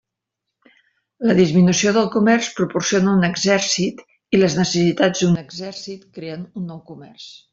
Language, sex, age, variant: Catalan, female, 50-59, Central